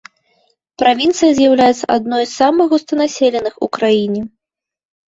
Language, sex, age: Belarusian, female, 19-29